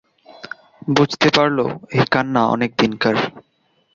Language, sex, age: Bengali, male, 19-29